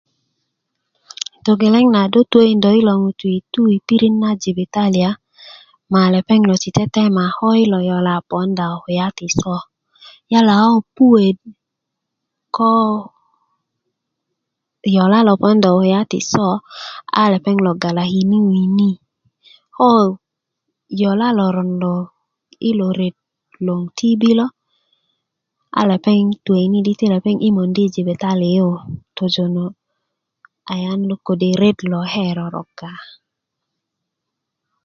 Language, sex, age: Kuku, female, 19-29